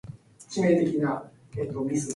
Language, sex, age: English, female, 19-29